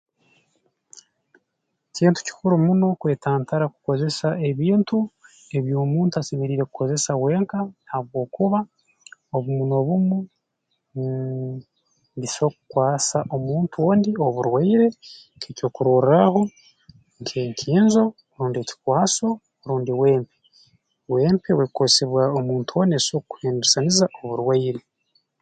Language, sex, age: Tooro, male, 19-29